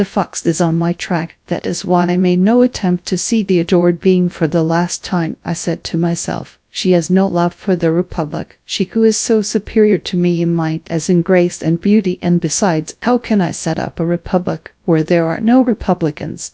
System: TTS, GradTTS